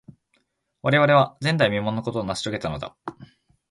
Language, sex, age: Japanese, male, 19-29